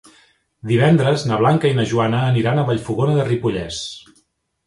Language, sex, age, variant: Catalan, male, 40-49, Central